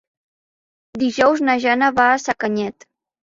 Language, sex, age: Catalan, female, under 19